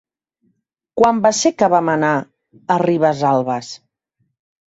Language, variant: Catalan, Central